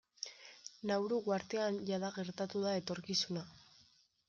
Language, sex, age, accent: Basque, female, 19-29, Mendebalekoa (Araba, Bizkaia, Gipuzkoako mendebaleko herri batzuk)